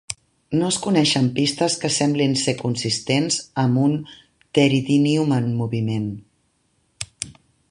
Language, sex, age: Catalan, female, 50-59